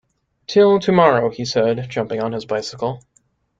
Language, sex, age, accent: English, male, 19-29, United States English